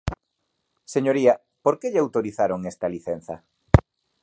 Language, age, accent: Galician, 30-39, Normativo (estándar)